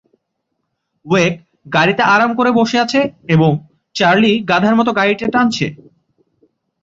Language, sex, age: Bengali, male, 19-29